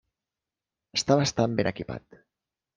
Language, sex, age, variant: Catalan, male, 30-39, Central